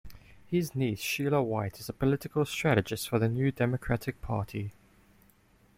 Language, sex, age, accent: English, male, 19-29, Southern African (South Africa, Zimbabwe, Namibia)